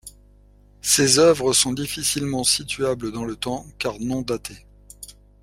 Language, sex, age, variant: French, male, 60-69, Français de métropole